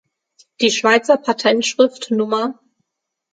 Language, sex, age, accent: German, female, 19-29, Deutschland Deutsch; Hochdeutsch